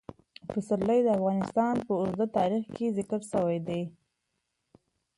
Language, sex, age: Pashto, female, 19-29